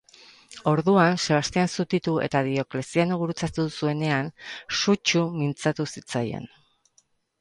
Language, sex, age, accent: Basque, female, 50-59, Erdialdekoa edo Nafarra (Gipuzkoa, Nafarroa)